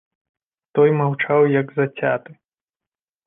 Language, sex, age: Belarusian, male, 30-39